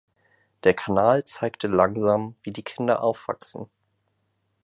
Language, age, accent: German, 19-29, Deutschland Deutsch